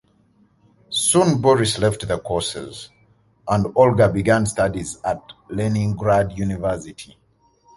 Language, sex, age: English, male, 19-29